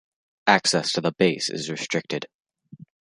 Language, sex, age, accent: English, female, under 19, United States English